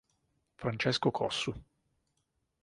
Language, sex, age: Italian, male, 19-29